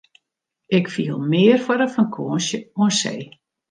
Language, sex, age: Western Frisian, female, 60-69